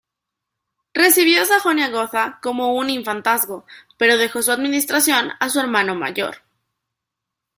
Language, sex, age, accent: Spanish, female, 19-29, México